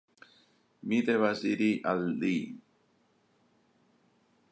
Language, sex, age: Esperanto, male, 60-69